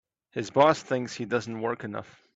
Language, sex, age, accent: English, male, 30-39, United States English